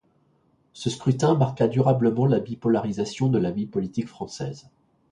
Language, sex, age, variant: French, male, 50-59, Français de métropole